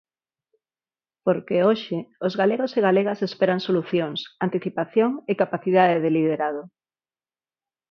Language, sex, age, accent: Galician, female, 30-39, Neofalante